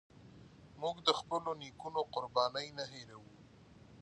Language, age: Pashto, 30-39